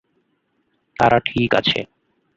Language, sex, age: Bengali, male, 19-29